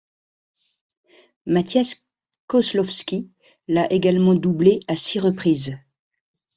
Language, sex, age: French, female, 50-59